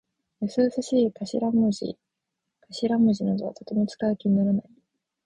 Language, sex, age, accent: Japanese, female, 19-29, 標準語